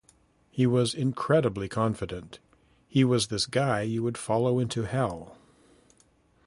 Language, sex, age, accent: English, male, 50-59, Canadian English